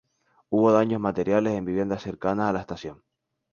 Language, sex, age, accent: Spanish, male, 19-29, España: Islas Canarias